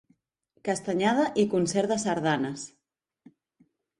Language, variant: Catalan, Central